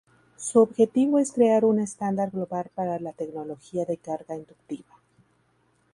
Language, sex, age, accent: Spanish, female, 30-39, México